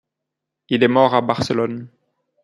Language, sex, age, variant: French, male, 30-39, Français de métropole